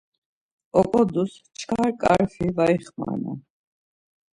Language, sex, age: Laz, female, 50-59